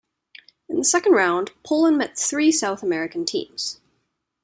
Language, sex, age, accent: English, female, 19-29, Canadian English